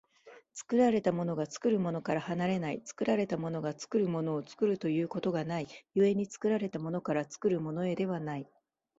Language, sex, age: Japanese, female, 40-49